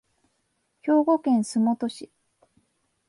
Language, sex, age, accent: Japanese, female, 19-29, 関東